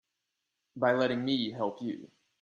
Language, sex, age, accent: English, male, 19-29, United States English